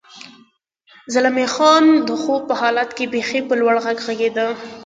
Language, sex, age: Pashto, female, under 19